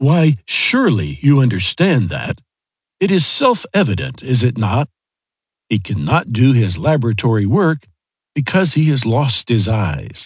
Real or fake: real